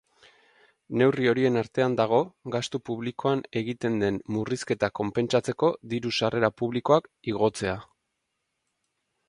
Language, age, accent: Basque, 40-49, Mendebalekoa (Araba, Bizkaia, Gipuzkoako mendebaleko herri batzuk)